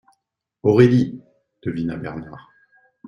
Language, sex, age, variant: French, male, 40-49, Français de métropole